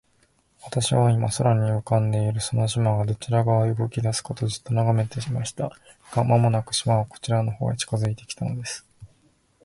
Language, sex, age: Japanese, male, under 19